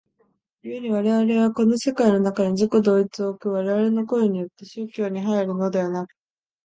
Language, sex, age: Japanese, female, 19-29